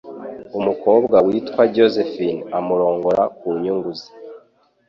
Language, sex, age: Kinyarwanda, male, 19-29